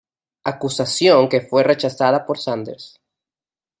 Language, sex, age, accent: Spanish, male, 19-29, Caribe: Cuba, Venezuela, Puerto Rico, República Dominicana, Panamá, Colombia caribeña, México caribeño, Costa del golfo de México